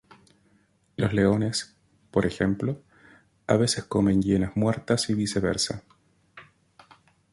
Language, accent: Spanish, Chileno: Chile, Cuyo